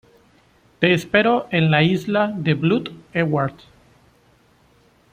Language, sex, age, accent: Spanish, male, 19-29, México